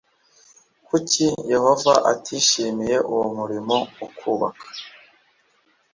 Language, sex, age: Kinyarwanda, male, 40-49